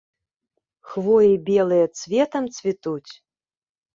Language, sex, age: Belarusian, female, 30-39